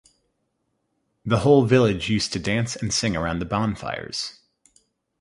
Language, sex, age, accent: English, male, 30-39, United States English